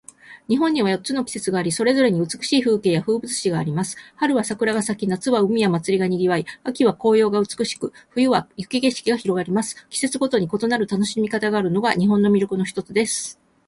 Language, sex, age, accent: Japanese, female, 60-69, 関西